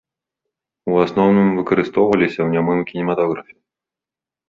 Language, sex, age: Belarusian, male, 30-39